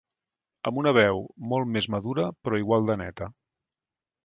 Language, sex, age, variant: Catalan, male, 50-59, Central